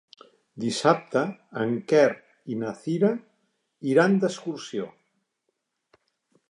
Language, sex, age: Catalan, male, 60-69